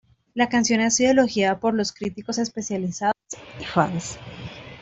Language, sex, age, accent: Spanish, female, 19-29, Andino-Pacífico: Colombia, Perú, Ecuador, oeste de Bolivia y Venezuela andina